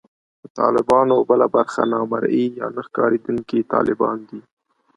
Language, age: Pashto, 30-39